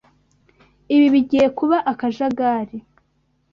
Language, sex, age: Kinyarwanda, female, 19-29